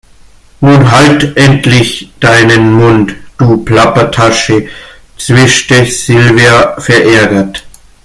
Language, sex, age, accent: German, male, 19-29, Deutschland Deutsch